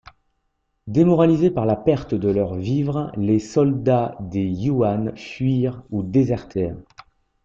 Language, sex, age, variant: French, male, 40-49, Français de métropole